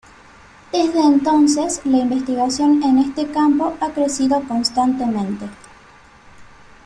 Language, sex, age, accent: Spanish, female, 19-29, Rioplatense: Argentina, Uruguay, este de Bolivia, Paraguay